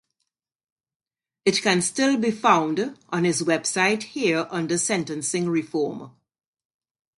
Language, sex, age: English, female, 70-79